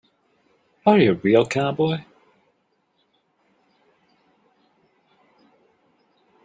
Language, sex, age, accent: English, male, 40-49, England English